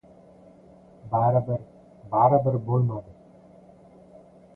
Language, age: Uzbek, 40-49